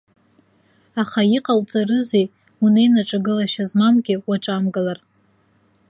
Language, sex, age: Abkhazian, female, 19-29